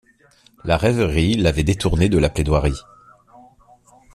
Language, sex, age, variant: French, male, 40-49, Français de métropole